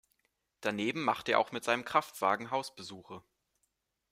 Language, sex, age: German, male, 19-29